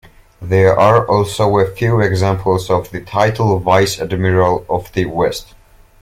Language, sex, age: English, male, under 19